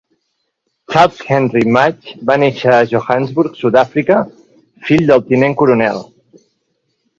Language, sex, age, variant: Catalan, male, 40-49, Central